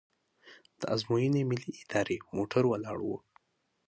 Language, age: Pashto, 19-29